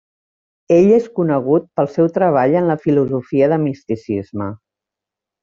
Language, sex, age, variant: Catalan, female, 50-59, Central